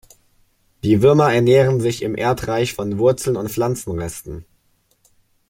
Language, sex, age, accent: German, male, under 19, Deutschland Deutsch